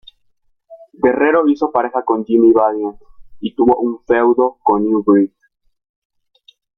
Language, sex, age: Spanish, female, 19-29